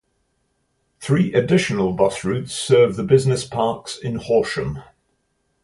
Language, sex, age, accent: English, male, 60-69, England English